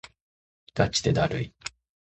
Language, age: Japanese, 19-29